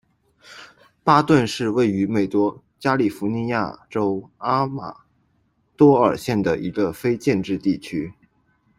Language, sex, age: Chinese, male, 19-29